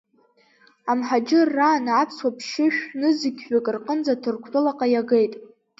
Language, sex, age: Abkhazian, female, under 19